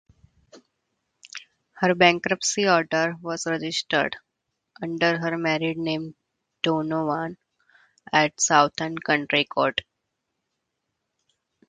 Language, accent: English, India and South Asia (India, Pakistan, Sri Lanka)